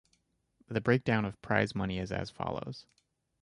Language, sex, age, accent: English, male, 19-29, United States English